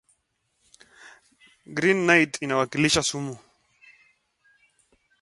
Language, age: English, 19-29